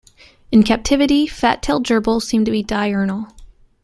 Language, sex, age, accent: English, female, 19-29, United States English